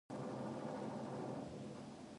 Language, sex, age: English, female, 19-29